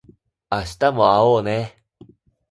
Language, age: Japanese, 19-29